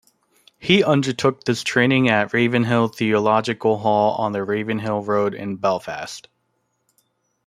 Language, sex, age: English, male, under 19